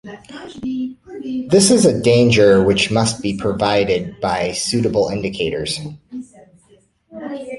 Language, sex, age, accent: English, male, 30-39, United States English